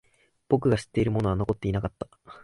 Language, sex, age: Japanese, male, 19-29